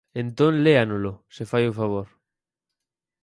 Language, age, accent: Galician, under 19, Normativo (estándar)